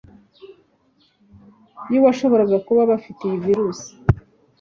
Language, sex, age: Kinyarwanda, female, 30-39